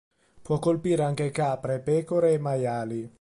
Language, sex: Italian, male